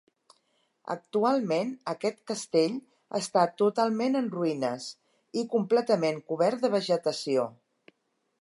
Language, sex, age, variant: Catalan, female, 60-69, Central